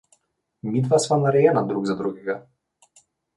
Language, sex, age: Slovenian, male, 19-29